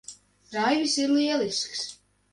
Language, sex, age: Latvian, male, under 19